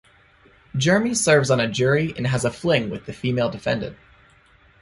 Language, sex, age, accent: English, male, under 19, United States English